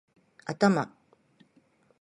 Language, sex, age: Japanese, female, 50-59